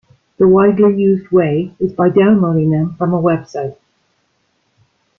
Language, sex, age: English, female, 50-59